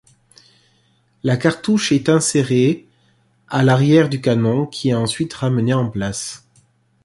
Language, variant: French, Français de métropole